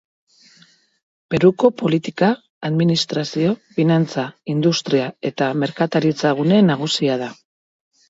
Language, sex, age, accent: Basque, female, 40-49, Mendebalekoa (Araba, Bizkaia, Gipuzkoako mendebaleko herri batzuk)